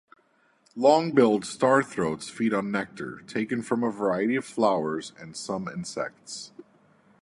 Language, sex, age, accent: English, male, 30-39, United States English